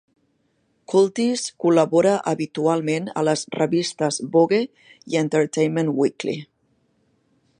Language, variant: Catalan, Central